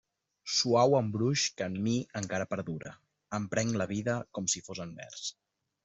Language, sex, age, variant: Catalan, male, 19-29, Central